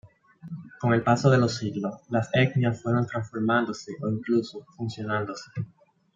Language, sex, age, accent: Spanish, male, 19-29, Caribe: Cuba, Venezuela, Puerto Rico, República Dominicana, Panamá, Colombia caribeña, México caribeño, Costa del golfo de México